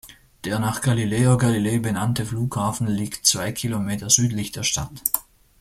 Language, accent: German, Österreichisches Deutsch